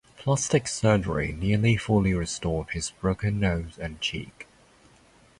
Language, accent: English, Hong Kong English